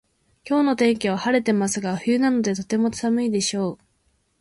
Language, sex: Japanese, female